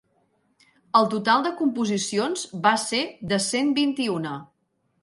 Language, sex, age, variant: Catalan, female, 40-49, Central